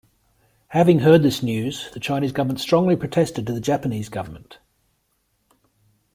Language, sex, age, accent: English, male, 50-59, Australian English